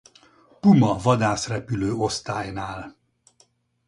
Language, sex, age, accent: Hungarian, male, 70-79, budapesti